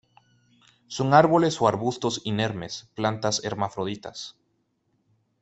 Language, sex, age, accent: Spanish, male, 19-29, América central